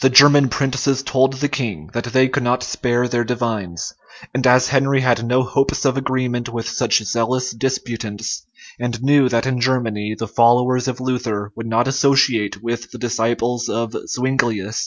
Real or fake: real